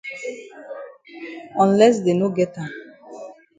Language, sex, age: Cameroon Pidgin, female, 40-49